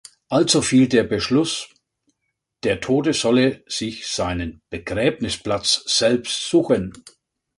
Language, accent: German, Deutschland Deutsch